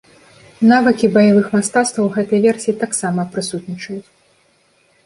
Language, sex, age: Belarusian, female, 19-29